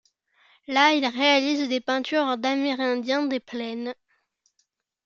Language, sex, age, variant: French, female, under 19, Français de métropole